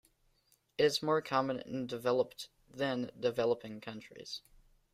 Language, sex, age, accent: English, male, 19-29, United States English